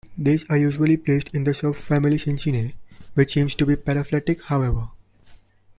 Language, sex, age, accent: English, male, 19-29, India and South Asia (India, Pakistan, Sri Lanka)